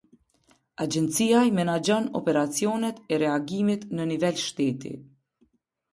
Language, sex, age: Albanian, female, 30-39